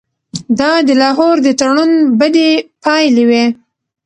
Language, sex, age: Pashto, female, 30-39